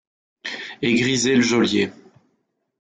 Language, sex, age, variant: French, male, 30-39, Français de métropole